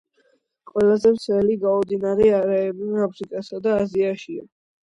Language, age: Georgian, under 19